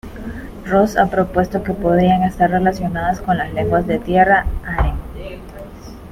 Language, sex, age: Spanish, female, 19-29